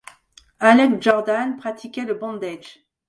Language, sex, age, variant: French, female, 40-49, Français de métropole